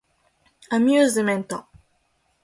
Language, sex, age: Japanese, female, 19-29